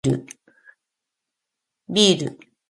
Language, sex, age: Japanese, female, 60-69